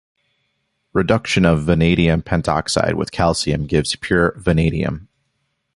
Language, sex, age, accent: English, male, 19-29, United States English